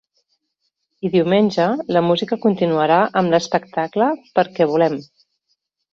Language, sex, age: Catalan, female, 40-49